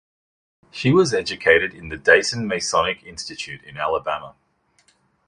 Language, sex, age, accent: English, male, 40-49, Australian English